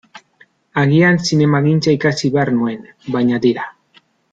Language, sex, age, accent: Basque, male, 30-39, Mendebalekoa (Araba, Bizkaia, Gipuzkoako mendebaleko herri batzuk)